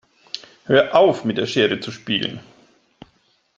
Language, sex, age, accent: German, male, 40-49, Deutschland Deutsch